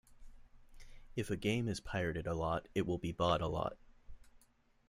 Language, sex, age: English, male, 19-29